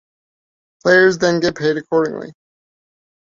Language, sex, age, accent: English, male, 40-49, Canadian English